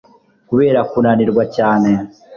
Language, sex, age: Kinyarwanda, male, 19-29